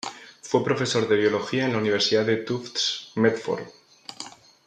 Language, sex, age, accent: Spanish, male, 19-29, España: Centro-Sur peninsular (Madrid, Toledo, Castilla-La Mancha)